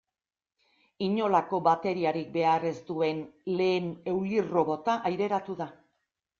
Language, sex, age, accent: Basque, female, 60-69, Erdialdekoa edo Nafarra (Gipuzkoa, Nafarroa)